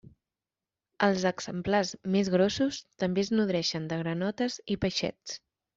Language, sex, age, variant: Catalan, female, 19-29, Central